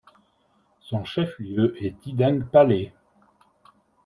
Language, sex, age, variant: French, male, 60-69, Français de métropole